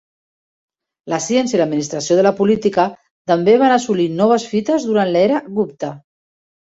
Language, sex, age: Catalan, female, 50-59